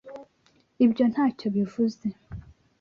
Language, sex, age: Kinyarwanda, female, 19-29